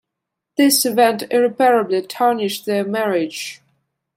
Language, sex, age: English, female, 19-29